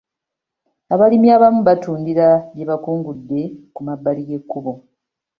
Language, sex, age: Ganda, female, 19-29